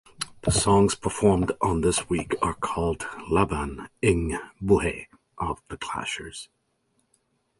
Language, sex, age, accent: English, male, 40-49, United States English